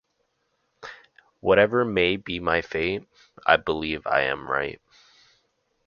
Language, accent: English, Canadian English